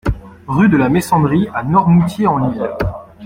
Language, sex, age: French, male, 19-29